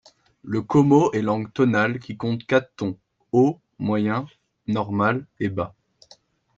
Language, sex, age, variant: French, male, 19-29, Français de métropole